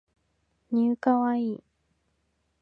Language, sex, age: Japanese, female, 19-29